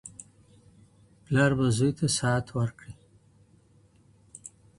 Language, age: Pashto, 60-69